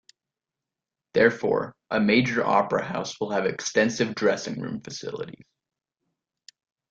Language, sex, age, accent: English, male, under 19, United States English